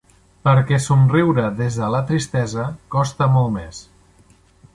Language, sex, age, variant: Catalan, male, 50-59, Central